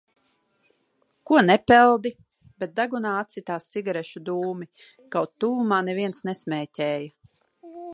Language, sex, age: Latvian, female, 40-49